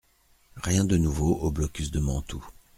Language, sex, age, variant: French, male, 40-49, Français de métropole